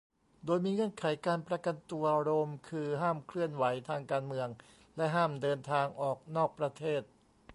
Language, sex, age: Thai, male, 50-59